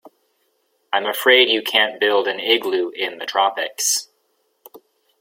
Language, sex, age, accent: English, male, 30-39, United States English